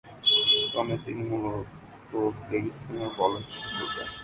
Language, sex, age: Bengali, male, 19-29